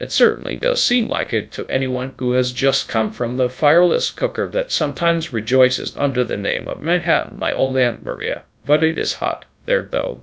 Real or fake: fake